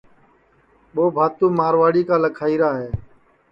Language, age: Sansi, 50-59